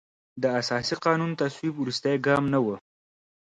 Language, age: Pashto, 19-29